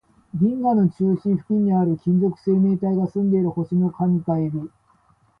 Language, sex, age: Japanese, male, 40-49